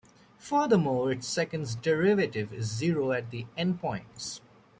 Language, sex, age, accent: English, male, 19-29, United States English